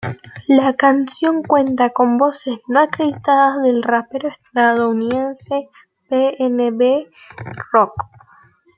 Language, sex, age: Spanish, female, 19-29